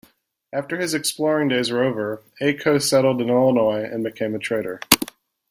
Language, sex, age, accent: English, male, 30-39, United States English